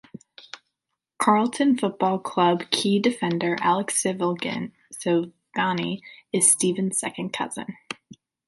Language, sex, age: English, female, 19-29